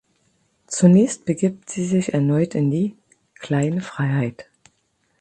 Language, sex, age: German, female, 40-49